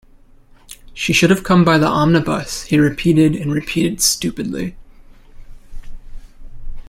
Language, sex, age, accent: English, male, 19-29, United States English